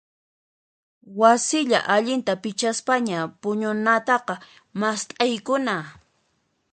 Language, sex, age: Puno Quechua, female, 30-39